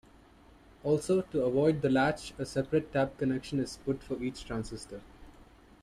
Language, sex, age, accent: English, male, 19-29, India and South Asia (India, Pakistan, Sri Lanka)